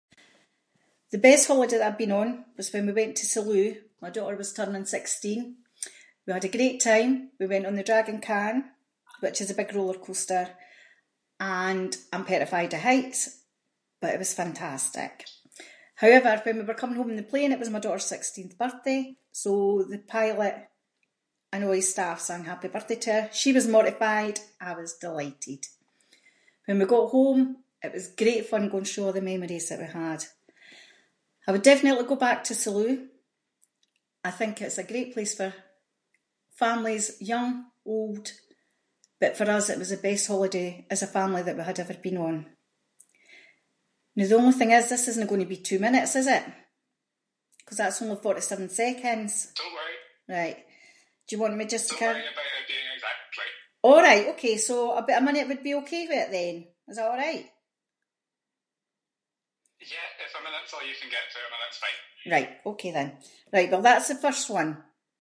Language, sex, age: Scots, female, 50-59